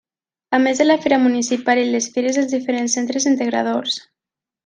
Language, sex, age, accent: Catalan, female, 19-29, valencià